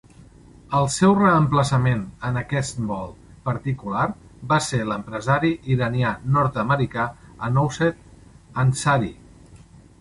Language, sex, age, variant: Catalan, male, 50-59, Central